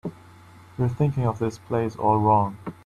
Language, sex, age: English, male, 19-29